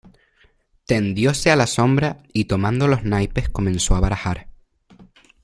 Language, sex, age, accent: Spanish, male, 19-29, España: Islas Canarias